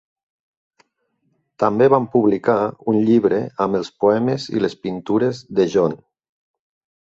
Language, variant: Catalan, Nord-Occidental